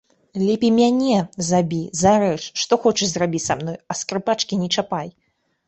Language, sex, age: Belarusian, female, 19-29